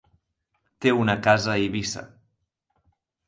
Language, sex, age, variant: Catalan, male, 19-29, Central